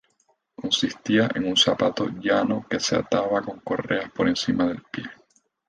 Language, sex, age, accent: Spanish, male, 19-29, Caribe: Cuba, Venezuela, Puerto Rico, República Dominicana, Panamá, Colombia caribeña, México caribeño, Costa del golfo de México